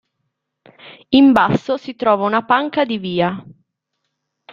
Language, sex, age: Italian, male, 30-39